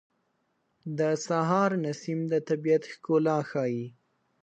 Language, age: Pashto, under 19